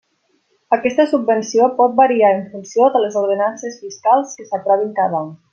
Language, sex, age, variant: Catalan, female, 19-29, Nord-Occidental